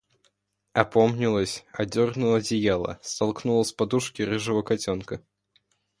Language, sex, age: Russian, male, under 19